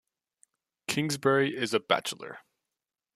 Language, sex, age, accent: English, male, 19-29, Canadian English